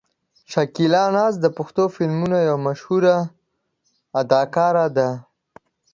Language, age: Pashto, 19-29